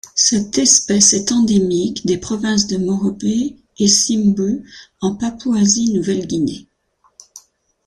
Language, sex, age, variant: French, female, 50-59, Français de métropole